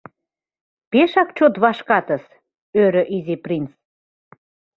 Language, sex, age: Mari, female, 40-49